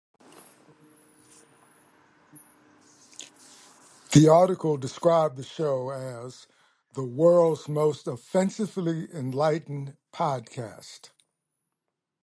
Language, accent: English, United States English